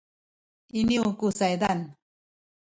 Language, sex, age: Sakizaya, female, 70-79